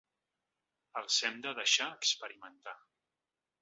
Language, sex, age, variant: Catalan, male, 40-49, Central